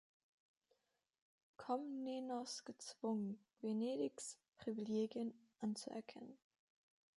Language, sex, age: German, female, 19-29